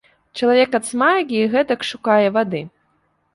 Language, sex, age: Belarusian, female, 19-29